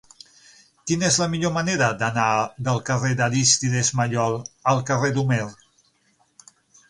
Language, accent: Catalan, central; septentrional